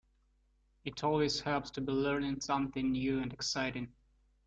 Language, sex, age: English, male, 19-29